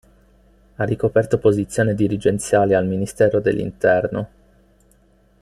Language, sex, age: Italian, male, 19-29